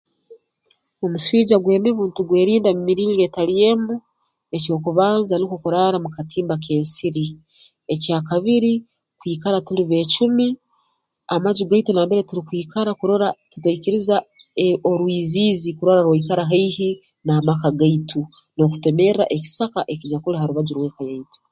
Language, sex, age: Tooro, female, 40-49